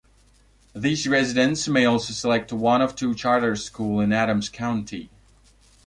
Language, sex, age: English, male, 19-29